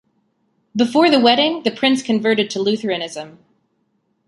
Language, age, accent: English, 19-29, United States English